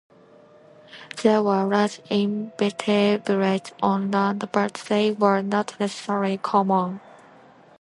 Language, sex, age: English, female, 19-29